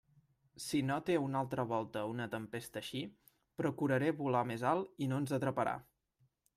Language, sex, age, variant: Catalan, male, 19-29, Central